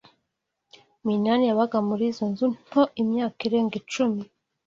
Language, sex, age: Kinyarwanda, female, 30-39